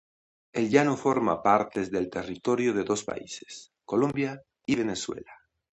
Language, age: Spanish, 60-69